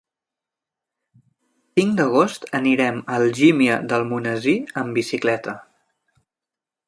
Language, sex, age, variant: Catalan, male, 19-29, Central